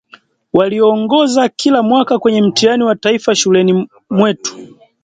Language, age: Swahili, 19-29